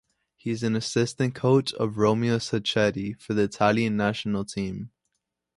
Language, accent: English, United States English